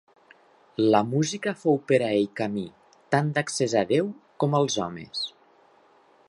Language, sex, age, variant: Catalan, male, 40-49, Nord-Occidental